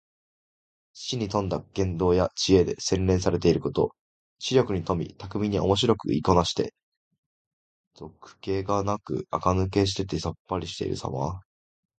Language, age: Japanese, 19-29